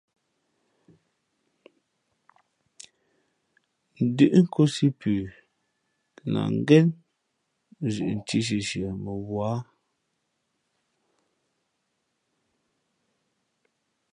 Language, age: Fe'fe', 19-29